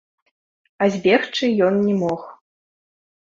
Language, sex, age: Belarusian, female, under 19